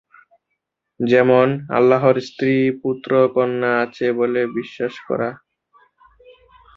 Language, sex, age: Bengali, male, 19-29